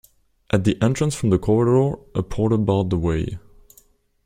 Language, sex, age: English, male, 19-29